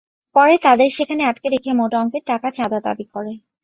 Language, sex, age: Bengali, female, 19-29